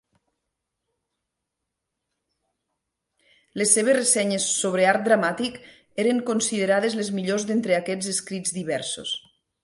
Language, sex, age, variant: Catalan, female, 40-49, Nord-Occidental